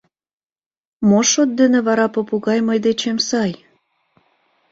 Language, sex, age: Mari, female, 19-29